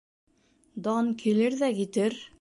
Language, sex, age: Bashkir, female, 50-59